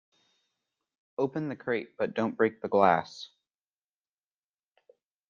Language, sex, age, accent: English, male, under 19, United States English